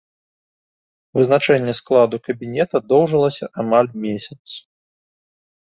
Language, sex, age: Belarusian, male, 19-29